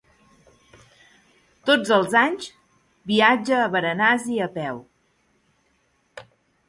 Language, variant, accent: Catalan, Central, central